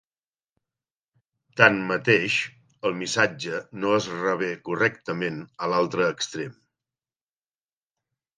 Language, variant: Catalan, Central